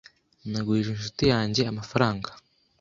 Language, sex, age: Kinyarwanda, male, 30-39